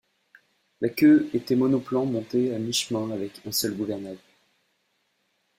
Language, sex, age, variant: French, male, 19-29, Français de métropole